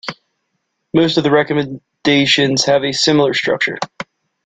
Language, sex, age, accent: English, male, 19-29, United States English